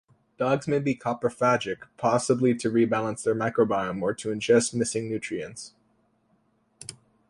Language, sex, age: English, male, under 19